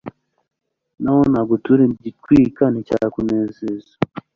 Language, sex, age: Kinyarwanda, male, 19-29